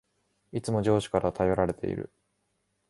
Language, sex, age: Japanese, male, 19-29